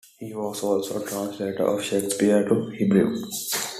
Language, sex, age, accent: English, male, 19-29, India and South Asia (India, Pakistan, Sri Lanka)